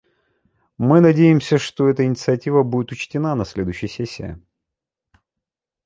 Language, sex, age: Russian, male, 30-39